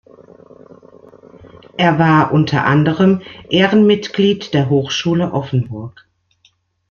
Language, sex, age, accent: German, female, 40-49, Deutschland Deutsch